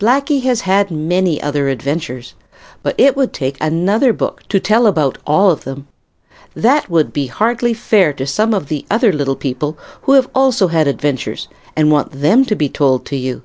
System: none